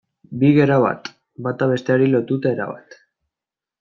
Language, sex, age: Basque, male, 19-29